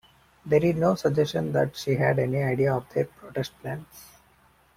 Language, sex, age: English, male, 19-29